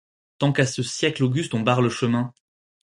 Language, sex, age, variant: French, male, 19-29, Français de métropole